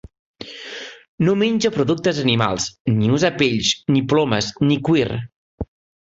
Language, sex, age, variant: Catalan, male, 40-49, Central